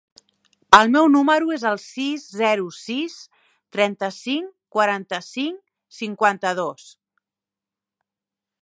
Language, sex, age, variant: Catalan, female, 40-49, Central